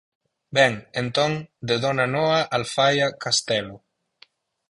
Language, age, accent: Galician, 30-39, Normativo (estándar)